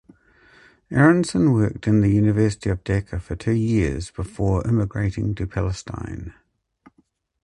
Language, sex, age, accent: English, male, 60-69, New Zealand English